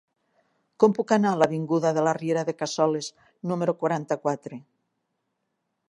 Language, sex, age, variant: Catalan, female, 60-69, Nord-Occidental